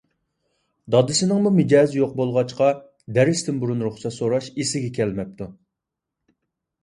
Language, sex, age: Uyghur, male, 19-29